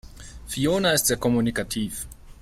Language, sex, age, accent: German, male, 30-39, Deutschland Deutsch